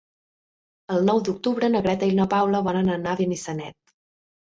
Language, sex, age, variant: Catalan, female, 19-29, Central